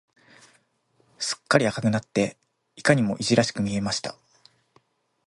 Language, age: Japanese, 19-29